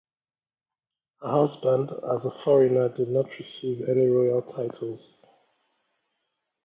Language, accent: English, Nigerian